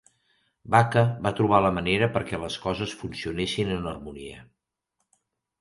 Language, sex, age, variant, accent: Catalan, male, 40-49, Central, tarragoní